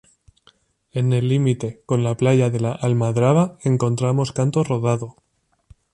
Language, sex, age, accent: Spanish, male, 19-29, España: Norte peninsular (Asturias, Castilla y León, Cantabria, País Vasco, Navarra, Aragón, La Rioja, Guadalajara, Cuenca)